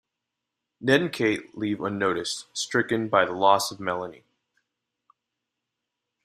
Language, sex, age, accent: English, male, 19-29, United States English